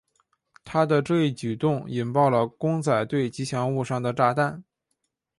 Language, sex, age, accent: Chinese, male, 19-29, 出生地：天津市